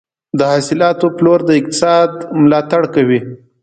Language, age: Pashto, 19-29